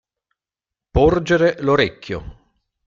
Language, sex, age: Italian, male, 50-59